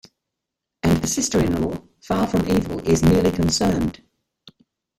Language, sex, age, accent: English, female, 70-79, Australian English